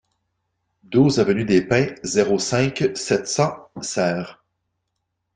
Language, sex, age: French, male, 40-49